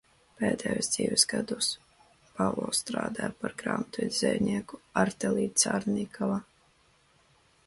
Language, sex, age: Latvian, female, 19-29